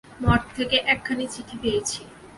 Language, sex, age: Bengali, female, 19-29